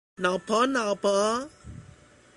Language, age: Chinese, 30-39